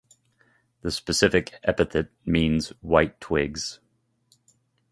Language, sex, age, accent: English, male, 30-39, United States English